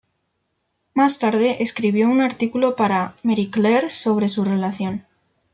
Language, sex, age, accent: Spanish, female, 19-29, España: Centro-Sur peninsular (Madrid, Toledo, Castilla-La Mancha)